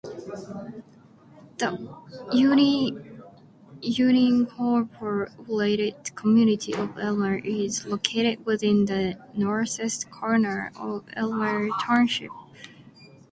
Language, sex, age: English, female, 19-29